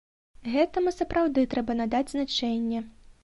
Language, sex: Belarusian, female